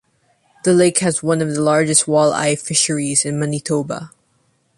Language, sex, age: English, female, 19-29